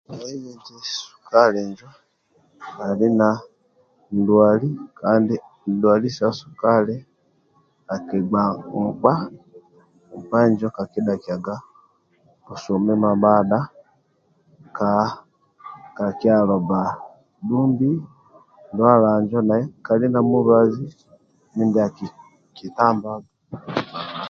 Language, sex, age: Amba (Uganda), male, 50-59